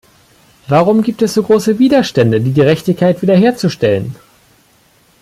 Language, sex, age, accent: German, male, 19-29, Deutschland Deutsch